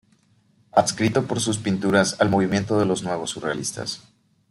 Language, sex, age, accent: Spanish, male, 19-29, México